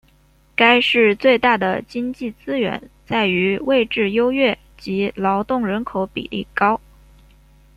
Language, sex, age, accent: Chinese, female, 19-29, 出生地：江西省